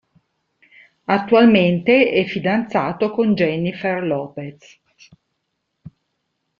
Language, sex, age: Italian, female, 40-49